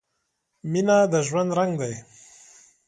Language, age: Pashto, 30-39